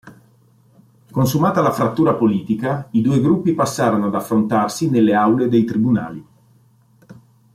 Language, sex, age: Italian, male, 40-49